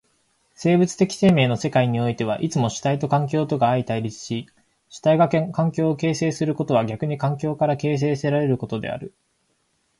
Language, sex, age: Japanese, male, 19-29